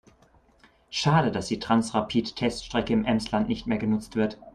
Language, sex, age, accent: German, male, 19-29, Deutschland Deutsch